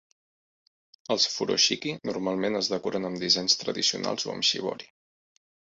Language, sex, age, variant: Catalan, male, 30-39, Central